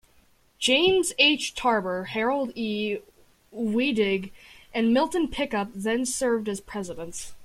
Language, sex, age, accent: English, female, under 19, Canadian English